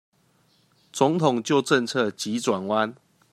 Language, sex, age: Chinese, male, 30-39